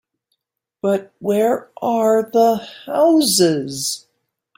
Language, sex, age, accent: English, male, 40-49, United States English